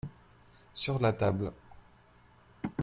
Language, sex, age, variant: French, male, 19-29, Français de métropole